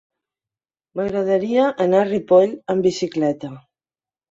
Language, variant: Catalan, Central